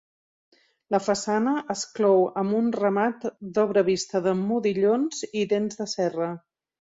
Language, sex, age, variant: Catalan, female, 50-59, Central